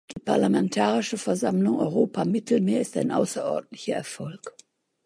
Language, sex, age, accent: German, female, 60-69, Deutschland Deutsch